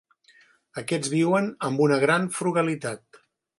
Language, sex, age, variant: Catalan, male, 50-59, Central